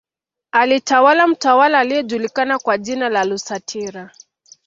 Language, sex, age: Swahili, female, 19-29